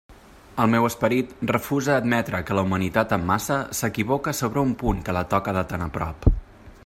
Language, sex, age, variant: Catalan, male, 30-39, Central